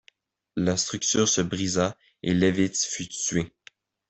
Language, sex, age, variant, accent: French, male, under 19, Français d'Amérique du Nord, Français du Canada